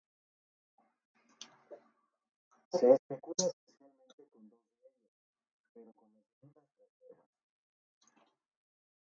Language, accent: Spanish, México